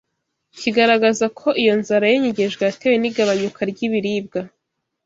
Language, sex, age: Kinyarwanda, female, 19-29